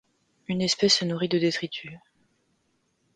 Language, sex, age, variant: French, female, 40-49, Français de métropole